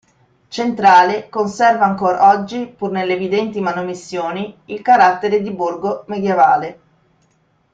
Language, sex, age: Italian, female, 40-49